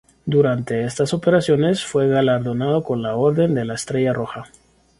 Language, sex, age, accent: Spanish, male, 30-39, América central